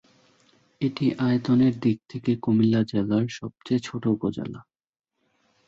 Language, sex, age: Bengali, male, 19-29